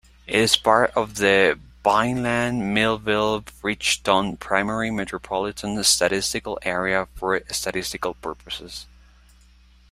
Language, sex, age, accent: English, male, 19-29, United States English